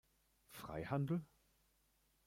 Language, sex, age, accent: German, male, 19-29, Deutschland Deutsch